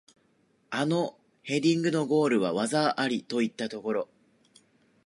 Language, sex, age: Japanese, male, 19-29